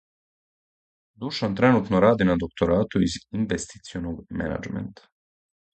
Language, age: Serbian, 19-29